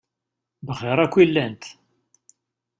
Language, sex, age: Kabyle, male, 50-59